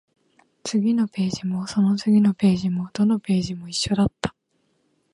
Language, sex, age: Japanese, female, 19-29